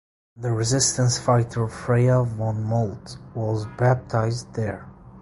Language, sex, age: English, male, 19-29